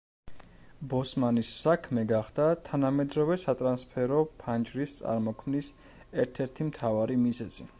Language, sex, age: Georgian, male, 30-39